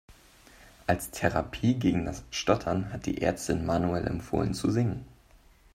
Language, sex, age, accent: German, male, 19-29, Deutschland Deutsch